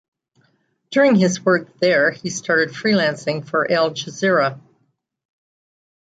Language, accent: English, United States English